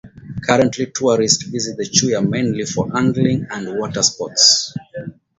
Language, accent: English, Kenyan English